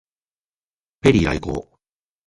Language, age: Japanese, 40-49